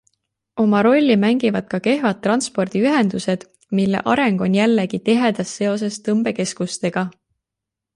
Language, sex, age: Estonian, female, 19-29